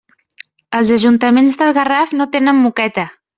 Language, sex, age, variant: Catalan, female, 19-29, Central